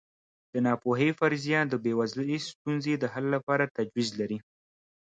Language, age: Pashto, 19-29